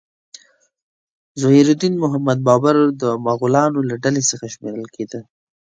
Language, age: Pashto, 19-29